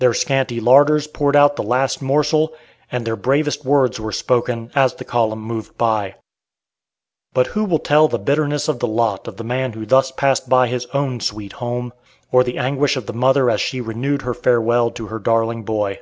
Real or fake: real